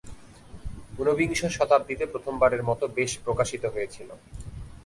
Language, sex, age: Bengali, male, 19-29